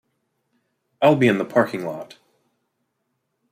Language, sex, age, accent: English, male, 40-49, United States English